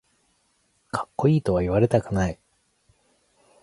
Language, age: Japanese, 40-49